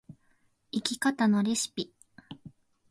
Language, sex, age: Japanese, female, 19-29